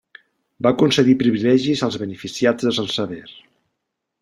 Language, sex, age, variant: Catalan, male, 40-49, Central